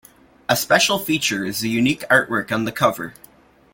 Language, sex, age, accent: English, male, under 19, Canadian English